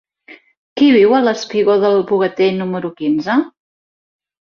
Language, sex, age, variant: Catalan, female, 50-59, Central